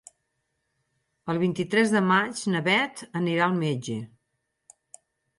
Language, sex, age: Catalan, female, 50-59